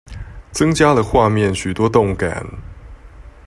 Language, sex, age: Chinese, male, 30-39